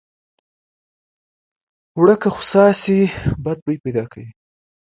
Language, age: Pashto, 19-29